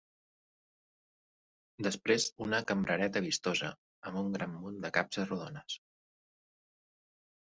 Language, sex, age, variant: Catalan, male, 40-49, Central